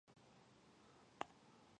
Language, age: Pashto, 19-29